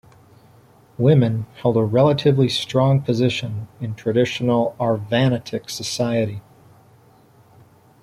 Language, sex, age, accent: English, male, 30-39, United States English